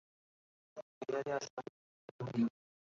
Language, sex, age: Bengali, male, 19-29